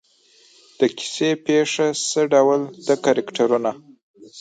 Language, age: Pashto, 19-29